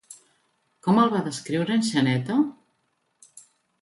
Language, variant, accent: Catalan, Central, central